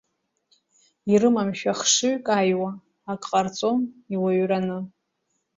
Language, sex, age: Abkhazian, female, 30-39